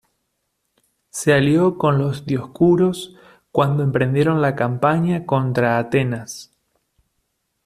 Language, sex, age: Spanish, male, 30-39